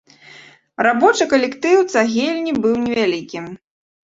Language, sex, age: Belarusian, female, 30-39